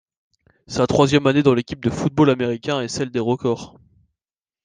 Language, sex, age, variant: French, male, 19-29, Français de métropole